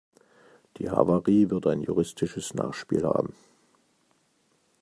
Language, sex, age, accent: German, male, 50-59, Deutschland Deutsch